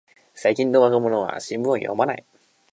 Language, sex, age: Japanese, male, under 19